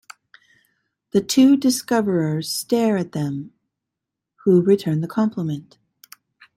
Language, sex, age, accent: English, female, 50-59, United States English